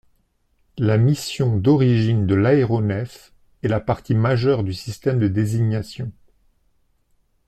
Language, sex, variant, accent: French, male, Français d'Europe, Français de Suisse